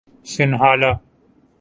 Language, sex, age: Urdu, male, 19-29